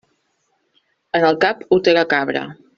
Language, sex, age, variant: Catalan, female, 40-49, Central